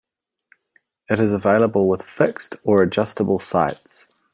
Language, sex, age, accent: English, male, 30-39, New Zealand English